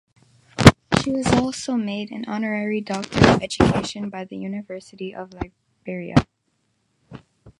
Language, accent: English, United States English; Filipino